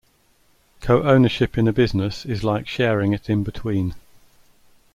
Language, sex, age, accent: English, male, 60-69, England English